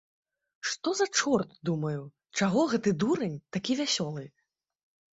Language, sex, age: Belarusian, female, 19-29